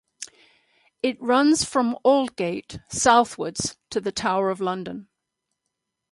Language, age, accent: English, 70-79, England English